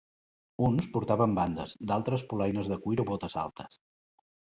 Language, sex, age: Catalan, male, 50-59